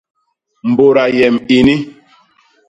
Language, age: Basaa, 40-49